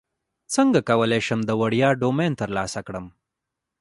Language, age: Pashto, 19-29